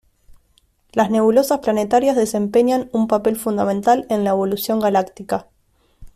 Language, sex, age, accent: Spanish, female, 19-29, Rioplatense: Argentina, Uruguay, este de Bolivia, Paraguay